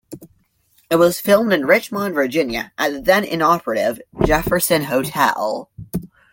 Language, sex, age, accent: English, male, under 19, Canadian English